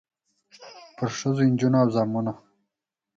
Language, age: Pashto, 30-39